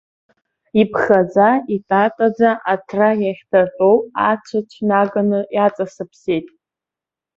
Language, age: Abkhazian, under 19